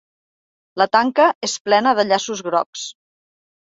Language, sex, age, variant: Catalan, female, 50-59, Central